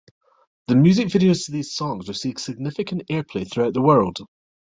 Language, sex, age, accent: English, male, 40-49, Scottish English